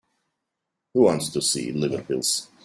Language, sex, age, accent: English, male, 40-49, United States English